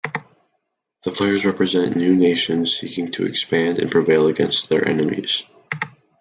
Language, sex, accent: English, male, United States English